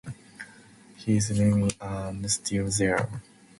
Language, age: English, 19-29